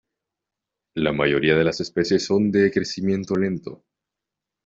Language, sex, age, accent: Spanish, male, under 19, Andino-Pacífico: Colombia, Perú, Ecuador, oeste de Bolivia y Venezuela andina